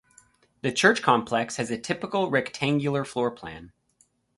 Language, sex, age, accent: English, male, 30-39, United States English